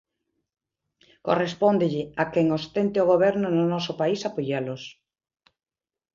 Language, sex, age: Galician, female, 60-69